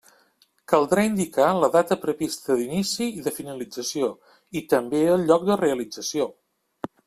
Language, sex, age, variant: Catalan, male, 50-59, Central